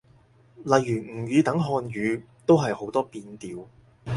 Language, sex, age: Cantonese, male, 30-39